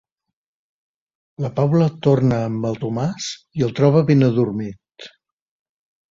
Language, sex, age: Catalan, male, 60-69